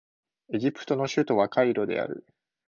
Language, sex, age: Japanese, male, 19-29